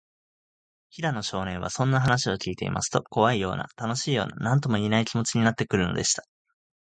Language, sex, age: Japanese, male, 19-29